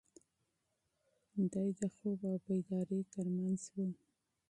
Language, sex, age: Pashto, female, 30-39